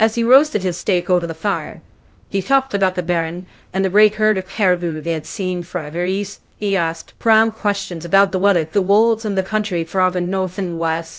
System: TTS, VITS